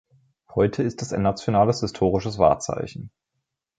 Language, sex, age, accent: German, male, 19-29, Deutschland Deutsch